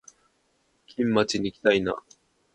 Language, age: Japanese, under 19